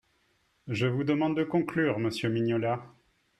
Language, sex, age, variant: French, male, 40-49, Français de métropole